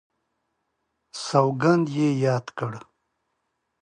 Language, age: Pashto, 30-39